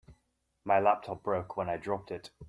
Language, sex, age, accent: English, male, 40-49, England English